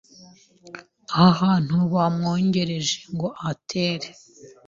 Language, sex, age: Kinyarwanda, female, 19-29